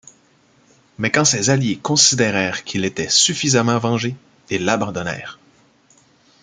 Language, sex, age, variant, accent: French, male, 30-39, Français d'Amérique du Nord, Français du Canada